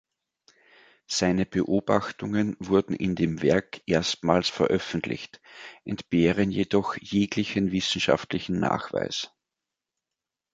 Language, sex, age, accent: German, male, 50-59, Österreichisches Deutsch